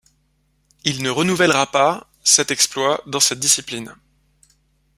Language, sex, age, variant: French, male, 30-39, Français de métropole